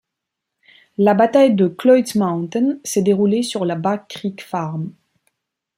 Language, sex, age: French, female, 30-39